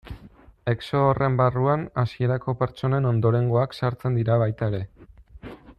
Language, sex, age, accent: Basque, male, 30-39, Erdialdekoa edo Nafarra (Gipuzkoa, Nafarroa)